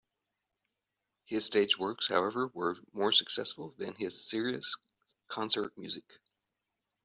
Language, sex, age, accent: English, male, 40-49, United States English